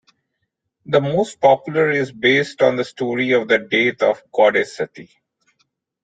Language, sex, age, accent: English, male, 40-49, India and South Asia (India, Pakistan, Sri Lanka)